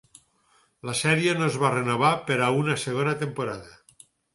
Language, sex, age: Catalan, male, 60-69